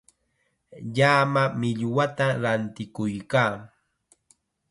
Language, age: Chiquián Ancash Quechua, 19-29